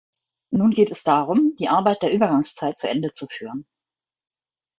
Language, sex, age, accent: German, female, 50-59, Deutschland Deutsch